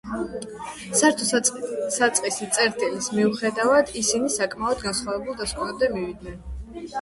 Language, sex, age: Georgian, female, under 19